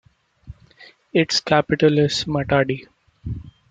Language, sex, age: English, male, 19-29